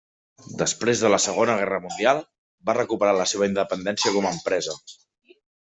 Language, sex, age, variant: Catalan, male, 30-39, Central